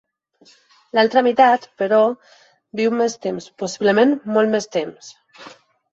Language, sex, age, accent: Catalan, female, 30-39, valencià